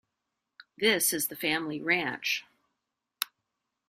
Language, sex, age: English, female, 50-59